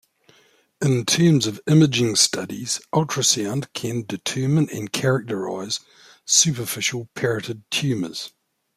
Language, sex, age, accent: English, male, 50-59, New Zealand English